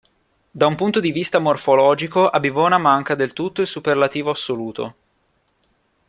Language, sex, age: Italian, male, 19-29